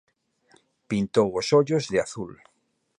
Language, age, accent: Galician, 50-59, Central (gheada)